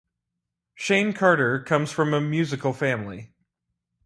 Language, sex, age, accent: English, male, 19-29, United States English